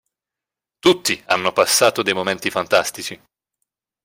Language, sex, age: Italian, male, 19-29